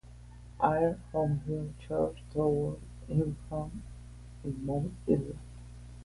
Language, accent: Spanish, México